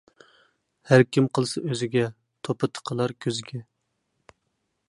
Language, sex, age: Uyghur, male, 19-29